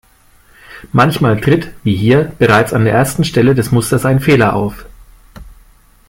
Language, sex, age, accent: German, male, 40-49, Deutschland Deutsch